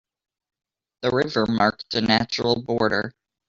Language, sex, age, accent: English, male, 19-29, United States English